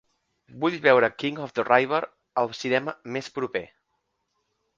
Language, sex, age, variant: Catalan, male, 30-39, Central